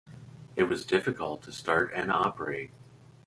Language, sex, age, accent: English, male, 40-49, United States English